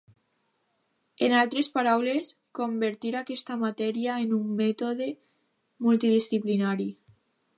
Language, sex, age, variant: Catalan, female, under 19, Alacantí